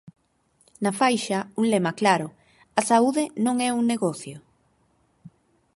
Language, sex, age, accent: Galician, female, 30-39, Normativo (estándar)